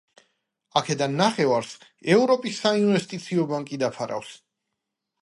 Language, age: Georgian, 40-49